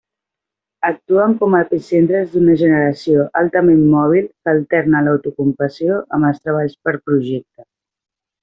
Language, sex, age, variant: Catalan, female, 30-39, Central